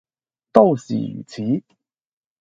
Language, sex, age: Cantonese, male, under 19